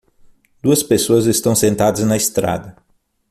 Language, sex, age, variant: Portuguese, male, 40-49, Portuguese (Brasil)